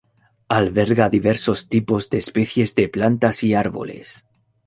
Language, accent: Spanish, España: Centro-Sur peninsular (Madrid, Toledo, Castilla-La Mancha)